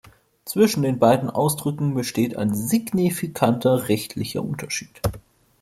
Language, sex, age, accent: German, male, 19-29, Deutschland Deutsch